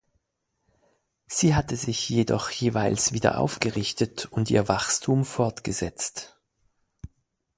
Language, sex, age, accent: German, male, 40-49, Schweizerdeutsch